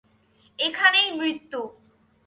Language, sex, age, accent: Bengali, female, 19-29, Bangla